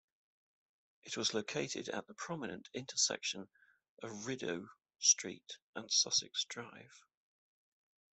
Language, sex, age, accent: English, male, 40-49, England English